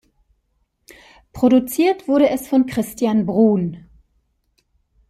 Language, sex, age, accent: German, female, 50-59, Deutschland Deutsch